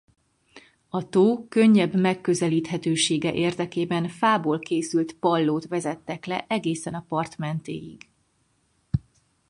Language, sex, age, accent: Hungarian, female, 30-39, budapesti